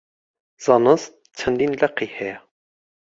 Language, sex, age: Central Kurdish, male, 30-39